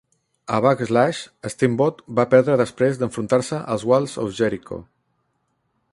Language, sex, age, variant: Catalan, male, 30-39, Central